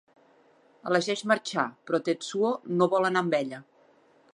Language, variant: Catalan, Central